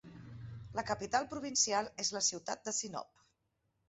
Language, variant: Catalan, Central